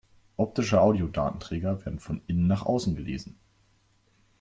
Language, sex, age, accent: German, male, 19-29, Deutschland Deutsch